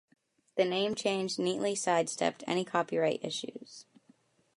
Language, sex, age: English, female, under 19